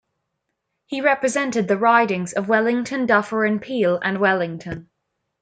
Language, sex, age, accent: English, female, under 19, England English